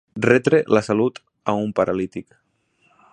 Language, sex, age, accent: Catalan, male, 19-29, Ebrenc